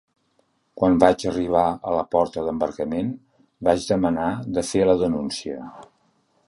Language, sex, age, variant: Catalan, male, 50-59, Central